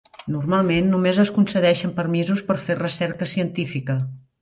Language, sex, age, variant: Catalan, female, 50-59, Central